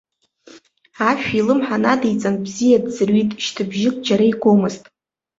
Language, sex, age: Abkhazian, female, 19-29